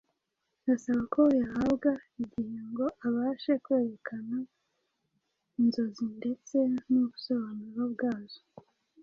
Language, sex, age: Kinyarwanda, female, 30-39